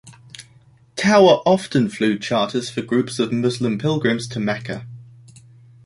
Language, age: English, 19-29